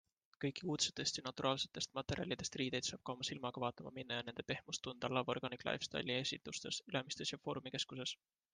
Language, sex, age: Estonian, male, 19-29